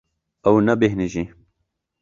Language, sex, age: Kurdish, male, 19-29